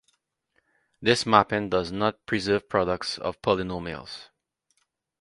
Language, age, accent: English, 30-39, West Indies and Bermuda (Bahamas, Bermuda, Jamaica, Trinidad)